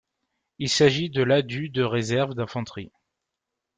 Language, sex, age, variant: French, male, 19-29, Français de métropole